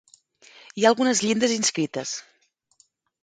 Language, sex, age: Catalan, female, 40-49